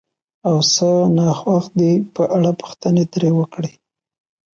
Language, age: Pashto, 19-29